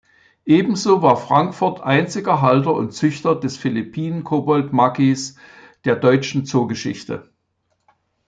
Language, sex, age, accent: German, male, 70-79, Deutschland Deutsch